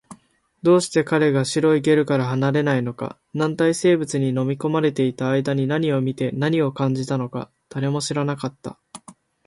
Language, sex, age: Japanese, male, 19-29